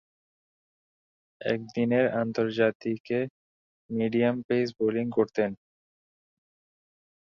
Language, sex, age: Bengali, male, 19-29